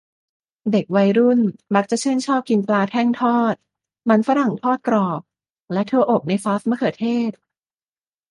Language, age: Thai, 19-29